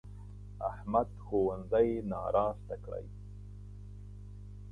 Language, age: Pashto, 40-49